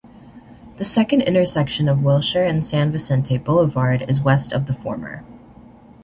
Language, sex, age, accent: English, male, under 19, United States English